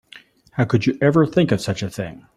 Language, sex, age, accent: English, male, 60-69, United States English